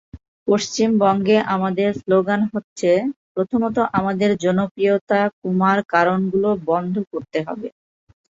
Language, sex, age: Bengali, male, under 19